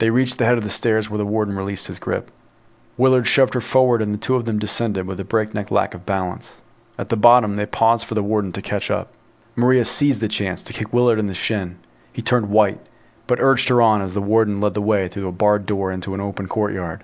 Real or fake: real